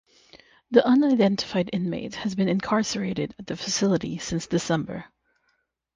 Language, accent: English, United States English; Canadian English